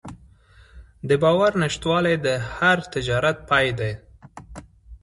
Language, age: Pashto, 19-29